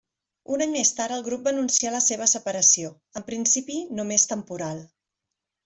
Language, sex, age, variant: Catalan, female, 40-49, Central